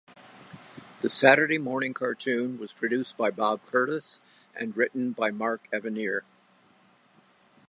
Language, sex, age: English, male, 70-79